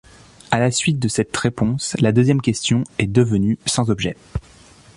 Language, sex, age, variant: French, male, 30-39, Français de métropole